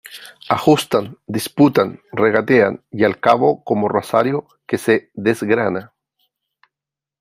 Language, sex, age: Spanish, male, 50-59